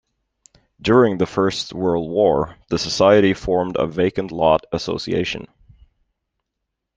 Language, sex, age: English, male, 30-39